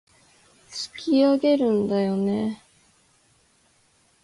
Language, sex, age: Japanese, female, 19-29